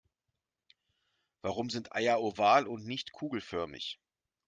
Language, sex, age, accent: German, male, 40-49, Deutschland Deutsch